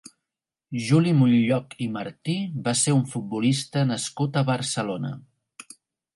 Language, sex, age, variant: Catalan, male, 40-49, Central